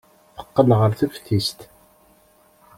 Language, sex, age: Kabyle, male, 19-29